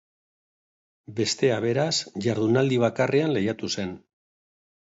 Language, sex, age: Basque, male, 60-69